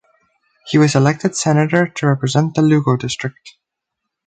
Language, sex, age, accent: English, male, under 19, United States English